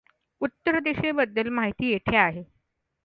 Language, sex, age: Marathi, female, under 19